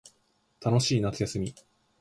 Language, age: Japanese, 19-29